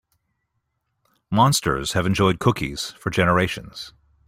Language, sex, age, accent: English, male, 40-49, Canadian English